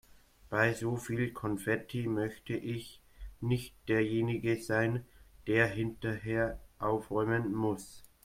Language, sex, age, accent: German, male, 19-29, Deutschland Deutsch